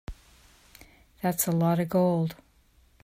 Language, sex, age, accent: English, female, 60-69, United States English